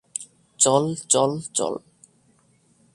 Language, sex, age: Bengali, male, 19-29